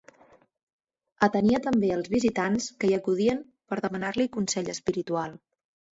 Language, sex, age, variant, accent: Catalan, female, 30-39, Central, central; estàndard